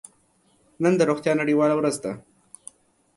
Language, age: Pashto, 19-29